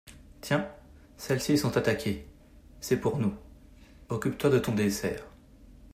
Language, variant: French, Français de métropole